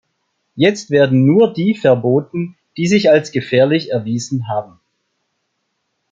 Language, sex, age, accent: German, male, 50-59, Deutschland Deutsch